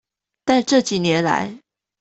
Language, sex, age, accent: Chinese, female, 19-29, 出生地：臺北市